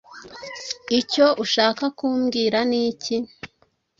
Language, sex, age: Kinyarwanda, female, 19-29